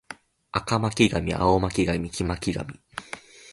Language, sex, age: Japanese, male, 19-29